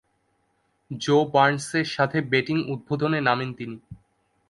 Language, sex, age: Bengali, male, 19-29